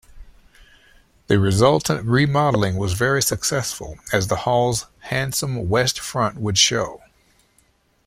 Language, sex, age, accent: English, male, 60-69, United States English